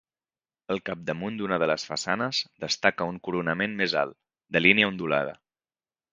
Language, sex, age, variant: Catalan, male, 30-39, Central